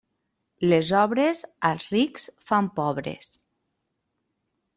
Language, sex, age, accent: Catalan, female, 30-39, valencià